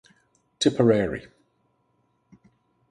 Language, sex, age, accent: English, male, 60-69, England English